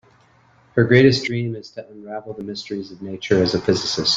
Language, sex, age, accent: English, male, 40-49, United States English